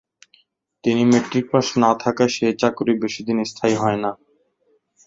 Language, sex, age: Bengali, male, 19-29